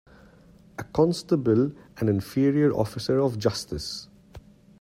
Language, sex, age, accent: English, male, 30-39, England English